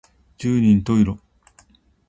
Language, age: Japanese, 50-59